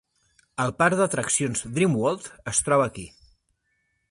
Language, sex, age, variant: Catalan, male, 30-39, Central